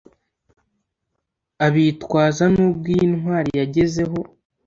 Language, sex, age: Kinyarwanda, male, under 19